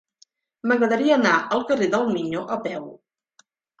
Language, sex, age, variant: Catalan, female, 50-59, Nord-Occidental